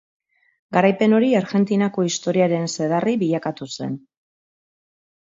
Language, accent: Basque, Mendebalekoa (Araba, Bizkaia, Gipuzkoako mendebaleko herri batzuk)